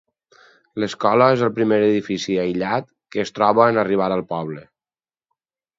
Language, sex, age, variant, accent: Catalan, male, 30-39, Valencià meridional, valencià